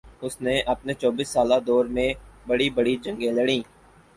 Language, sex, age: Urdu, male, 19-29